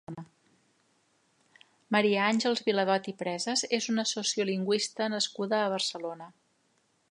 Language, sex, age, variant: Catalan, female, 50-59, Central